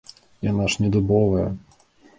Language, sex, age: Belarusian, male, 19-29